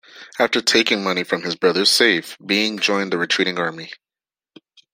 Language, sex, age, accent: English, male, 19-29, United States English